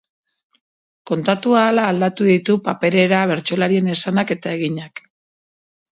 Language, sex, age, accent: Basque, female, 40-49, Mendebalekoa (Araba, Bizkaia, Gipuzkoako mendebaleko herri batzuk)